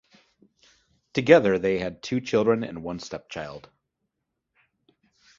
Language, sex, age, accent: English, male, 40-49, United States English